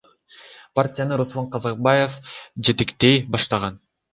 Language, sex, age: Kyrgyz, male, under 19